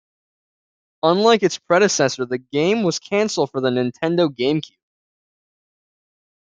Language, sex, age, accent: English, male, under 19, Canadian English